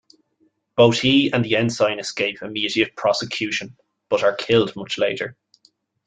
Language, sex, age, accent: English, male, 19-29, Irish English